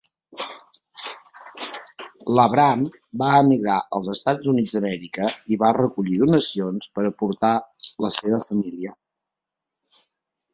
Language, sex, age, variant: Catalan, male, 40-49, Central